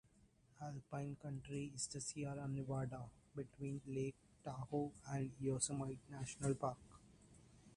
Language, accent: English, India and South Asia (India, Pakistan, Sri Lanka)